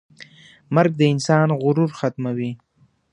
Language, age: Pashto, 19-29